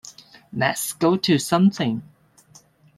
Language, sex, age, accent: English, female, 30-39, Hong Kong English